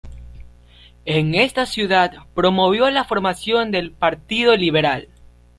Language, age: Spanish, under 19